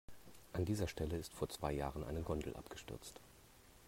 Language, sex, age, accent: German, male, 40-49, Deutschland Deutsch